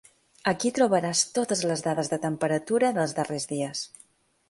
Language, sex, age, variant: Catalan, female, 40-49, Balear